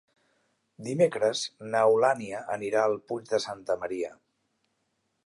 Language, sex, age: Catalan, male, 40-49